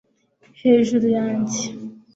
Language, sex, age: Kinyarwanda, female, 19-29